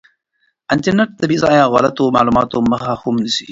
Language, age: Pashto, 19-29